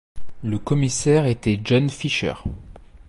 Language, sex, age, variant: French, male, 19-29, Français de métropole